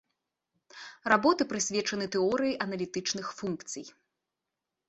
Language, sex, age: Belarusian, female, 19-29